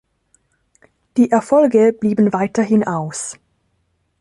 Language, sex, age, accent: German, female, 19-29, Schweizerdeutsch